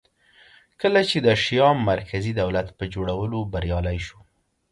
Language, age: Pashto, 19-29